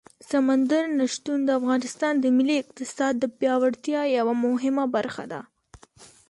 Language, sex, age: Pashto, female, under 19